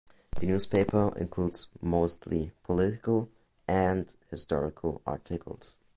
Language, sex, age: English, male, under 19